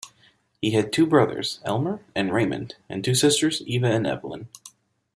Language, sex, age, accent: English, male, 19-29, United States English